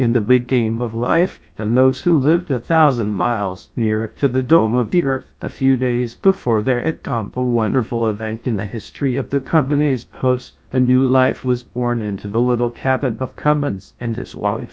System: TTS, GlowTTS